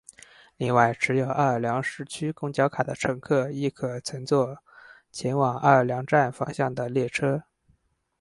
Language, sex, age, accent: Chinese, male, 19-29, 出生地：四川省